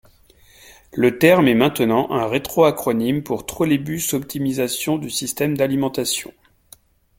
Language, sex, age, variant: French, male, 40-49, Français de métropole